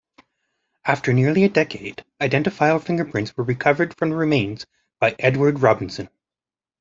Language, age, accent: English, 30-39, Canadian English